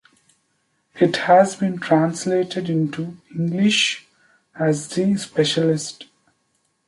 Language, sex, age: English, male, 19-29